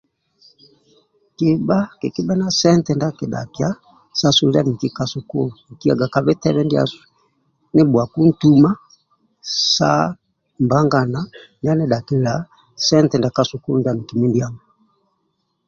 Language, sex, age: Amba (Uganda), male, 60-69